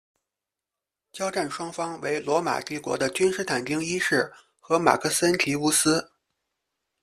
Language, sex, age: Chinese, male, 30-39